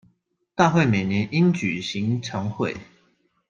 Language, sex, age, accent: Chinese, male, 19-29, 出生地：高雄市